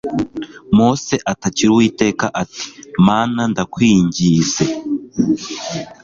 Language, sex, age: Kinyarwanda, male, 19-29